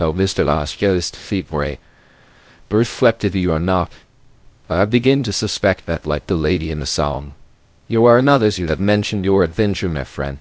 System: TTS, VITS